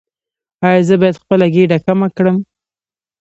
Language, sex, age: Pashto, female, 19-29